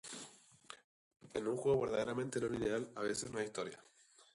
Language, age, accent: Spanish, 19-29, España: Islas Canarias; Rioplatense: Argentina, Uruguay, este de Bolivia, Paraguay